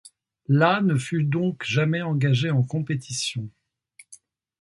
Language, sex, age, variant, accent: French, male, 50-59, Français de métropole, Parisien